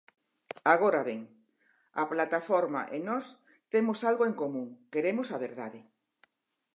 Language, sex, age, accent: Galician, female, 60-69, Normativo (estándar)